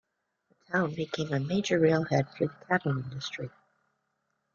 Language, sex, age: English, female, 50-59